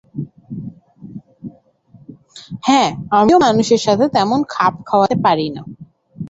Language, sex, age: Bengali, female, 19-29